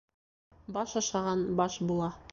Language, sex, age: Bashkir, female, 19-29